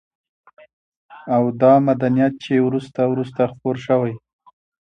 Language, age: Pashto, 19-29